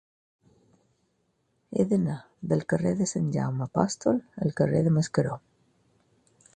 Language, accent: Catalan, mallorquí